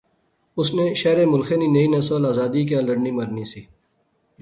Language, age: Pahari-Potwari, 40-49